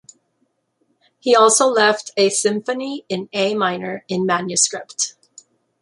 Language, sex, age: English, female, 30-39